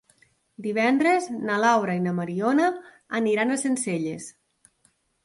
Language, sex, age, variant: Catalan, female, 30-39, Nord-Occidental